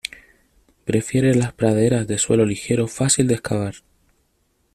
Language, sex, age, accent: Spanish, male, 30-39, Chileno: Chile, Cuyo